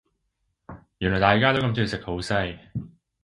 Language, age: Cantonese, 30-39